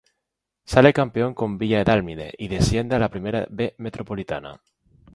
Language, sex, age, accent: Spanish, male, 19-29, España: Islas Canarias